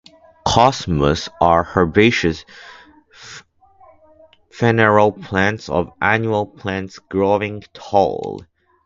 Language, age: English, 19-29